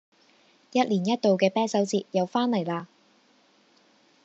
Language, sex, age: Cantonese, female, 19-29